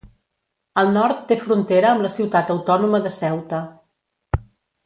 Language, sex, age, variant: Catalan, female, 50-59, Central